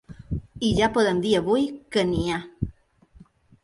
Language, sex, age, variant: Catalan, female, 30-39, Balear